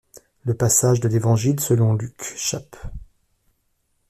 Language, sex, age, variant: French, male, 30-39, Français de métropole